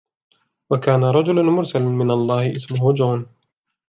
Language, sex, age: Arabic, male, 19-29